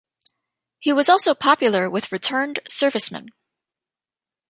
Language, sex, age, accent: English, female, 19-29, United States English